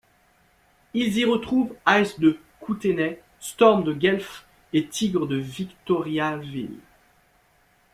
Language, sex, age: French, male, 30-39